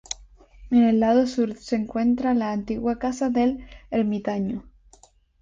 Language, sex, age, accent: Spanish, female, 19-29, España: Islas Canarias